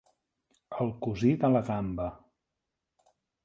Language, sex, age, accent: Catalan, male, 40-49, central; nord-occidental